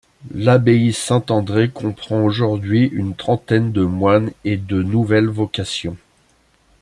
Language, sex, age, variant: French, male, 50-59, Français de métropole